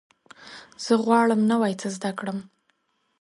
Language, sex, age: Pashto, female, 19-29